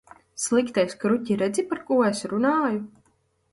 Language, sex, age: Latvian, female, 19-29